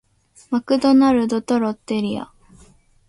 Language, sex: Japanese, female